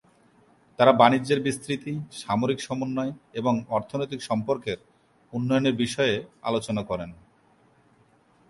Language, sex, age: Bengali, male, 30-39